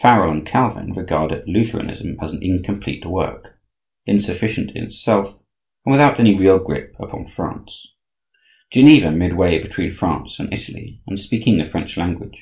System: none